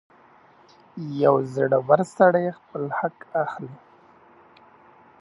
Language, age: Pashto, 19-29